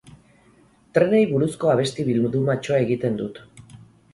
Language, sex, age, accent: Basque, female, 40-49, Erdialdekoa edo Nafarra (Gipuzkoa, Nafarroa)